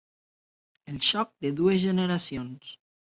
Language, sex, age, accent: Catalan, female, 40-49, Lleida